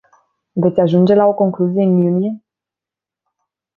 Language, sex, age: Romanian, female, 19-29